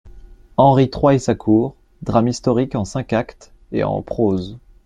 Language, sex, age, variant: French, male, 19-29, Français de métropole